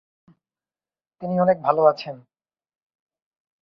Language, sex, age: Bengali, male, 30-39